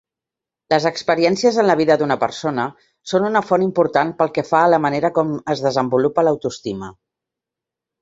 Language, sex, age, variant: Catalan, female, 50-59, Central